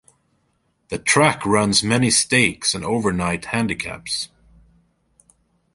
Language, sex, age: English, male, 40-49